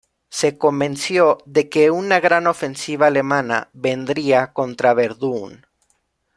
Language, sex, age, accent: Spanish, male, 19-29, México